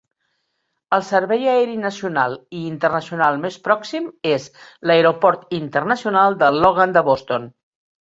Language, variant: Catalan, Central